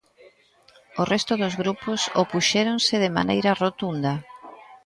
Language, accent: Galician, Central (gheada)